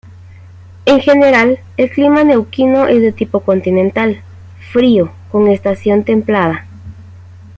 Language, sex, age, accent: Spanish, female, 30-39, América central